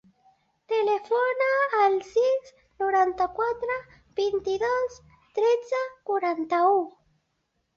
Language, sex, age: Catalan, female, under 19